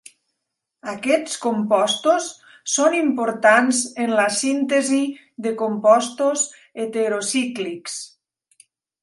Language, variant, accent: Catalan, Nord-Occidental, Tortosí